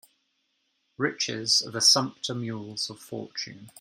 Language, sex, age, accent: English, male, 30-39, England English